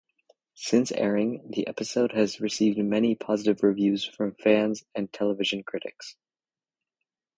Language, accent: English, United States English; Canadian English